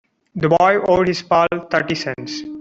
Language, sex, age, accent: English, male, 19-29, India and South Asia (India, Pakistan, Sri Lanka)